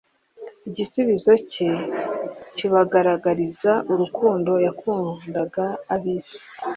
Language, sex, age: Kinyarwanda, female, 30-39